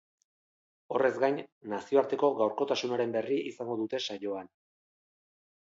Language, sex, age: Basque, male, 50-59